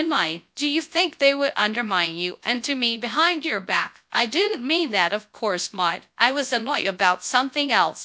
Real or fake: fake